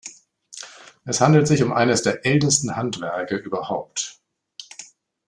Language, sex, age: German, male, 50-59